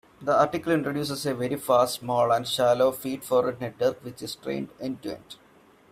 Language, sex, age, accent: English, male, 19-29, India and South Asia (India, Pakistan, Sri Lanka)